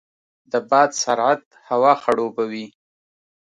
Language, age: Pashto, 30-39